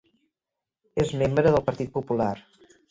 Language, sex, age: Catalan, female, 60-69